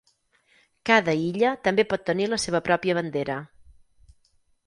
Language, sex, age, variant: Catalan, female, 50-59, Central